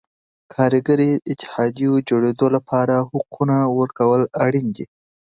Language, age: Pashto, under 19